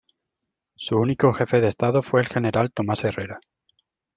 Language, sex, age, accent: Spanish, male, 30-39, España: Sur peninsular (Andalucia, Extremadura, Murcia)